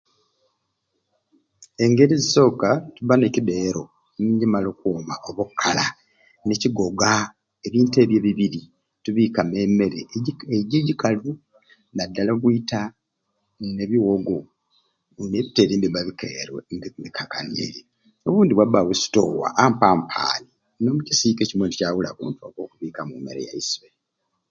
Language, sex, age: Ruuli, male, 70-79